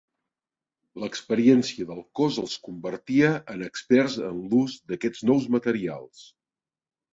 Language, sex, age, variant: Catalan, male, 50-59, Central